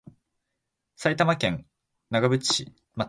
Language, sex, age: Japanese, male, 19-29